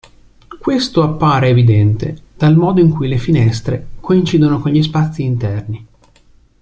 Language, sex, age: Italian, male, 30-39